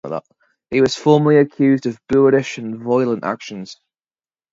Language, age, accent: English, 19-29, England English